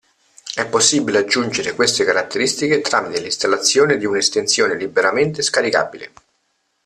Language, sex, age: Italian, male, 40-49